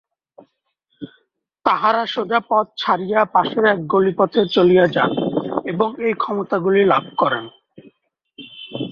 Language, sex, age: Bengali, male, 30-39